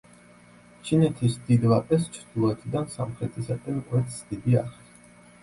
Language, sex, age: Georgian, male, 30-39